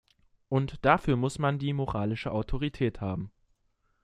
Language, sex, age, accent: German, male, under 19, Deutschland Deutsch